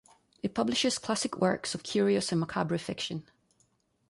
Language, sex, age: English, female, 30-39